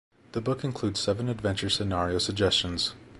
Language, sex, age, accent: English, male, 30-39, United States English